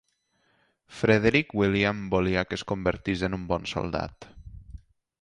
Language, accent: Catalan, valencià